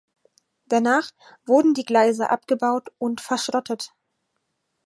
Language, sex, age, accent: German, female, 19-29, Deutschland Deutsch